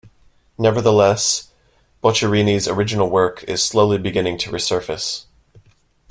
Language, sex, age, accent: English, male, 19-29, United States English